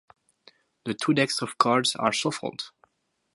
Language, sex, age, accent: English, male, 19-29, French